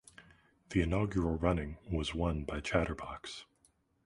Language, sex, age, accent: English, male, 40-49, United States English